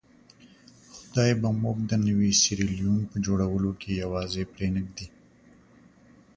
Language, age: Pashto, 30-39